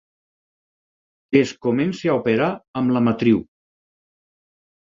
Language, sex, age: Catalan, male, 50-59